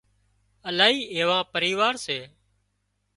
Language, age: Wadiyara Koli, 30-39